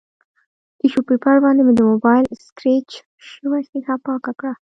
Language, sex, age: Pashto, female, 19-29